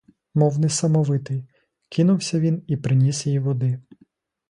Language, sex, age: Ukrainian, male, 30-39